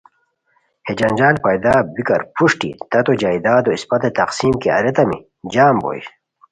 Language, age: Khowar, 30-39